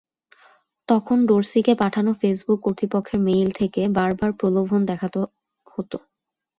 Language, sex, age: Bengali, female, 19-29